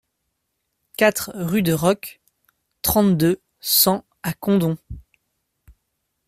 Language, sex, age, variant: French, male, 19-29, Français de métropole